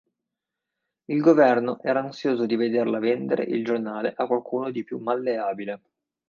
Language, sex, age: Italian, male, 30-39